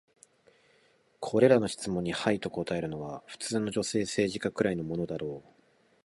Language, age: Japanese, 19-29